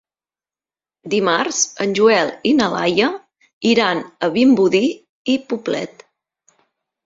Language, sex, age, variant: Catalan, female, 40-49, Central